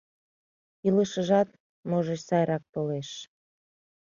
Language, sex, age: Mari, female, 30-39